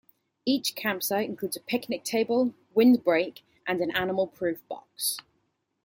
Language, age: English, 19-29